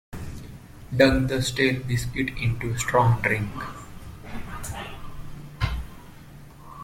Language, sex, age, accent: English, male, 19-29, India and South Asia (India, Pakistan, Sri Lanka)